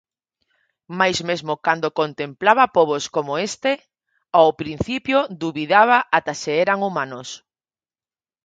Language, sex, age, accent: Galician, female, 40-49, Normativo (estándar)